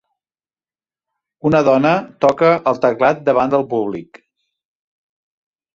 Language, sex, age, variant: Catalan, male, 40-49, Central